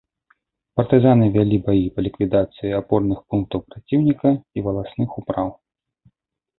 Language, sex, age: Belarusian, male, 30-39